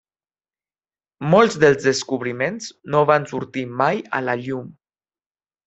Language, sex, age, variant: Catalan, male, 19-29, Central